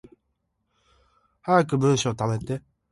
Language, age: Japanese, under 19